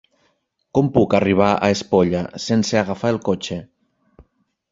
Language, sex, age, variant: Catalan, male, 40-49, Nord-Occidental